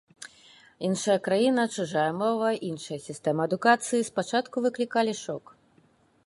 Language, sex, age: Belarusian, female, 30-39